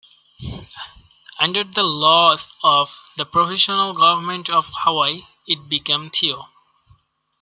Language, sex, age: English, male, 19-29